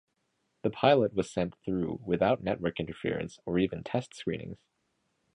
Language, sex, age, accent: English, male, 19-29, Canadian English